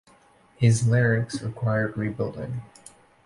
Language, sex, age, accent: English, male, 19-29, United States English